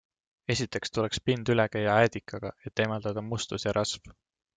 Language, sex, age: Estonian, male, 19-29